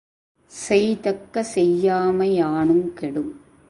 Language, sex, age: Tamil, female, 40-49